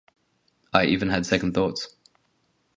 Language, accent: English, Australian English